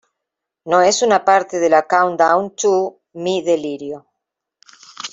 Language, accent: Spanish, Rioplatense: Argentina, Uruguay, este de Bolivia, Paraguay